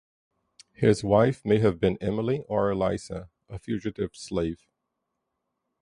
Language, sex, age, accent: English, male, 40-49, United States English